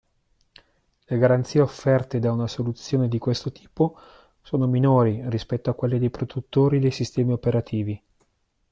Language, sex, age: Italian, male, 40-49